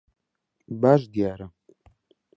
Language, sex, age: Central Kurdish, male, 19-29